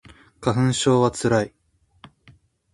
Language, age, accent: Japanese, 19-29, 標準語